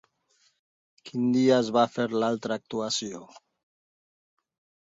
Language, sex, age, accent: Catalan, male, 50-59, valencià